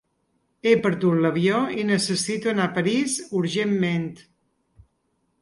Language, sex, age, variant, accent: Catalan, female, 50-59, Balear, menorquí